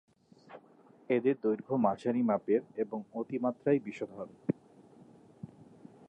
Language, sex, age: Bengali, male, 30-39